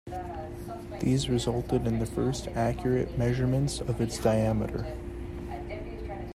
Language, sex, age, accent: English, male, under 19, United States English